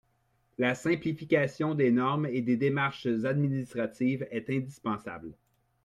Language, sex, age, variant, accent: French, male, 40-49, Français d'Amérique du Nord, Français du Canada